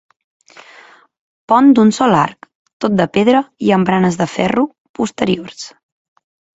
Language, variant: Catalan, Central